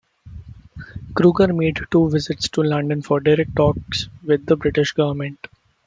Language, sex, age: English, male, 19-29